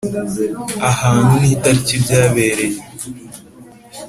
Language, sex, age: Kinyarwanda, male, 19-29